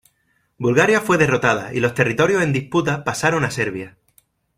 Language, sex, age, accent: Spanish, male, 30-39, España: Sur peninsular (Andalucia, Extremadura, Murcia)